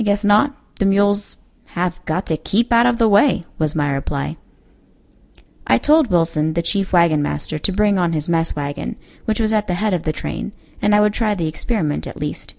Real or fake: real